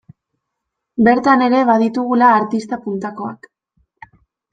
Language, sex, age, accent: Basque, female, 19-29, Mendebalekoa (Araba, Bizkaia, Gipuzkoako mendebaleko herri batzuk)